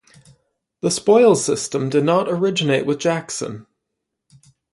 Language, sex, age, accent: English, male, 30-39, Canadian English